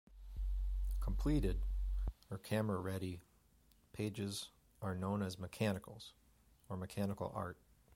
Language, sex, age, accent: English, male, 30-39, United States English